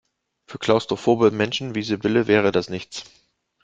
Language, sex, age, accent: German, male, 40-49, Deutschland Deutsch